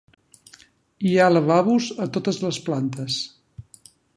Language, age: Catalan, 60-69